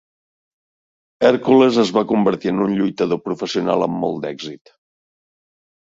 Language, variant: Catalan, Central